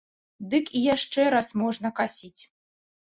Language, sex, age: Belarusian, female, 30-39